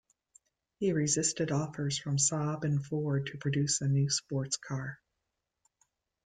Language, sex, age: English, female, 50-59